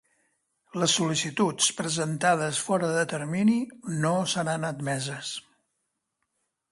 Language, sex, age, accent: Catalan, male, 60-69, Barceloní